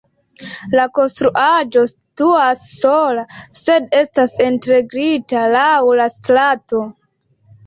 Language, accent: Esperanto, Internacia